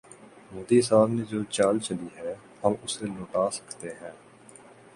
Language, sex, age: Urdu, male, 19-29